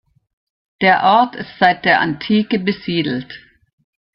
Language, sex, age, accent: German, female, 60-69, Deutschland Deutsch